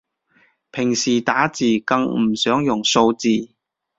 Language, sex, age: Cantonese, male, 30-39